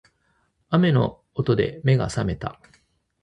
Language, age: Japanese, 40-49